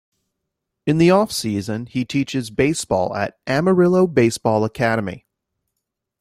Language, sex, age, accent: English, male, 30-39, United States English